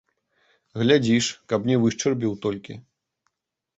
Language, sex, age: Belarusian, male, 19-29